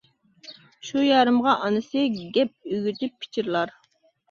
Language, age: Uyghur, 30-39